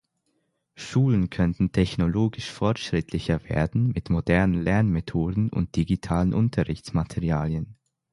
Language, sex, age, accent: German, male, 19-29, Deutschland Deutsch; Schweizerdeutsch